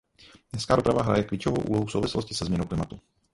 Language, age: Czech, 30-39